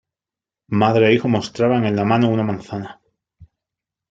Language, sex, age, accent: Spanish, male, 30-39, España: Sur peninsular (Andalucia, Extremadura, Murcia)